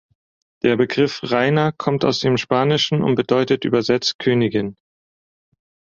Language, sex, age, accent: German, male, 19-29, Deutschland Deutsch